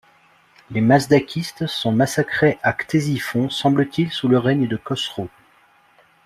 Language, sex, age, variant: French, male, 30-39, Français de métropole